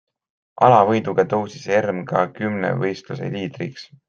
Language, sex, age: Estonian, male, 19-29